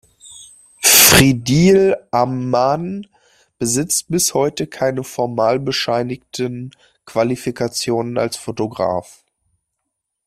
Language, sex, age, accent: German, male, 19-29, Deutschland Deutsch